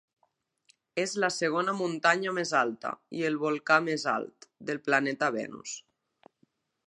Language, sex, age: Catalan, female, 30-39